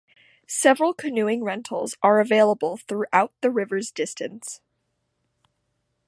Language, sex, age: English, female, 19-29